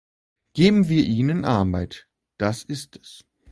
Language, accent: German, Deutschland Deutsch